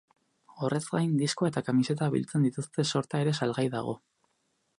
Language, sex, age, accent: Basque, male, 19-29, Erdialdekoa edo Nafarra (Gipuzkoa, Nafarroa)